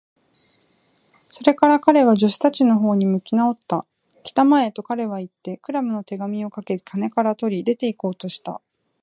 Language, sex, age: Japanese, female, 30-39